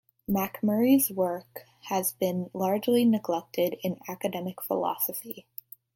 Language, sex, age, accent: English, female, under 19, United States English